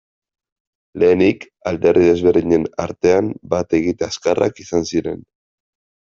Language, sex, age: Basque, male, 19-29